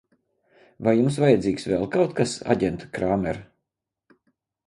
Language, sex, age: Latvian, male, 50-59